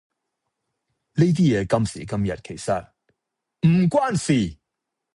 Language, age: Cantonese, 40-49